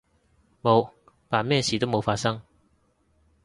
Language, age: Cantonese, 30-39